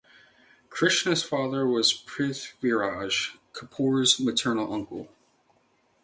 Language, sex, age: English, male, 19-29